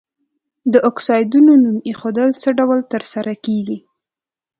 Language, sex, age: Pashto, female, 19-29